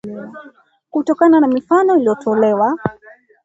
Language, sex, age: Swahili, female, 19-29